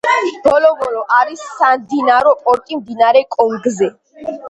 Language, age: Georgian, under 19